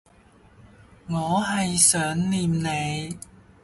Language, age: Cantonese, 30-39